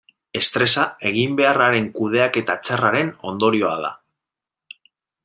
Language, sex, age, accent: Basque, male, 30-39, Mendebalekoa (Araba, Bizkaia, Gipuzkoako mendebaleko herri batzuk)